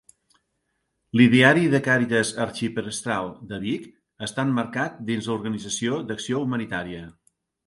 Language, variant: Catalan, Central